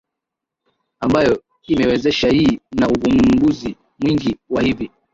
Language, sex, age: Swahili, male, 19-29